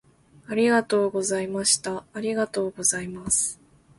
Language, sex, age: Japanese, female, 19-29